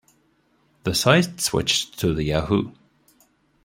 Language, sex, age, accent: English, male, 30-39, United States English